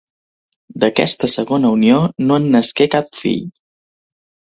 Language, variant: Catalan, Balear